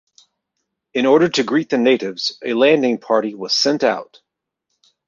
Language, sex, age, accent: English, male, 40-49, United States English